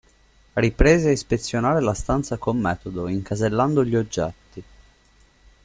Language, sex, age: Italian, male, 19-29